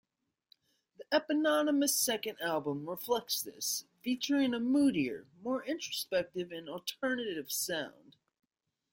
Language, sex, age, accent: English, male, 19-29, United States English